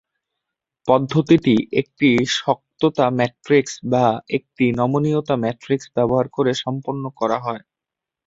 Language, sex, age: Bengali, male, under 19